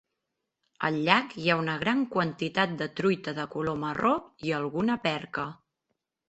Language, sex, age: Catalan, female, 30-39